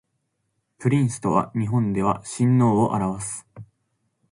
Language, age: Japanese, 19-29